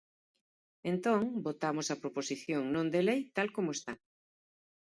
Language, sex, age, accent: Galician, female, 40-49, Normativo (estándar)